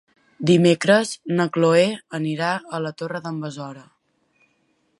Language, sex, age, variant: Catalan, female, 19-29, Central